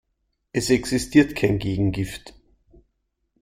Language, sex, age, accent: German, male, 30-39, Österreichisches Deutsch